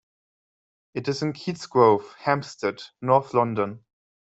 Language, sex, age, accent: English, male, 19-29, United States English